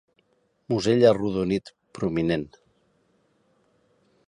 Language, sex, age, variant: Catalan, male, 30-39, Central